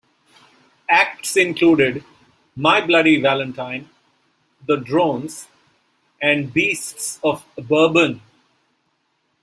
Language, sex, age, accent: English, male, 50-59, India and South Asia (India, Pakistan, Sri Lanka)